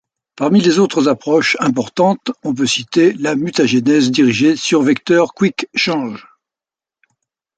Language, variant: French, Français de métropole